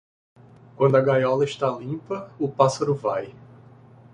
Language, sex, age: Portuguese, male, 40-49